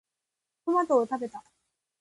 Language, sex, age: Japanese, female, 19-29